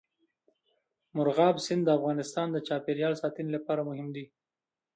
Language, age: Pashto, 19-29